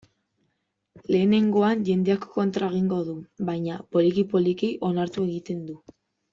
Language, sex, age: Basque, female, 19-29